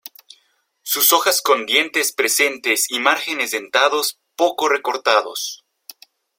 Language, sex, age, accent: Spanish, male, 19-29, México